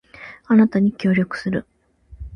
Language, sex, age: Japanese, female, 19-29